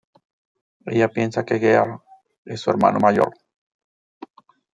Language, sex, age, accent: Spanish, male, 40-49, Andino-Pacífico: Colombia, Perú, Ecuador, oeste de Bolivia y Venezuela andina